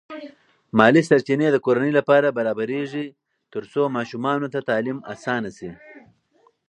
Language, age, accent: Pashto, 30-39, کندهارۍ لهجه